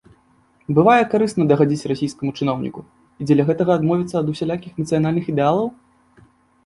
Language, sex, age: Belarusian, male, 19-29